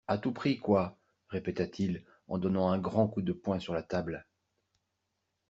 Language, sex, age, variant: French, male, 50-59, Français de métropole